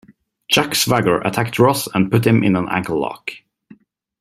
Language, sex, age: English, male, 19-29